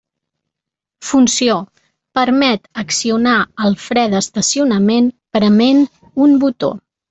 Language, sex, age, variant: Catalan, female, 40-49, Central